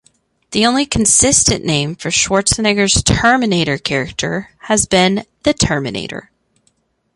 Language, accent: English, United States English